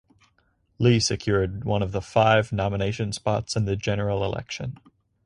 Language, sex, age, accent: English, male, under 19, United States English